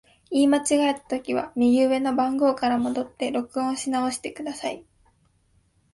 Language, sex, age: Japanese, female, 19-29